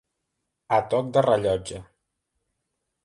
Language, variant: Catalan, Central